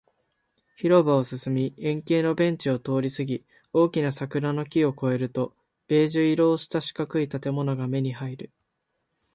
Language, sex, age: Japanese, male, 19-29